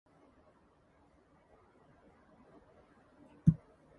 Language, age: English, under 19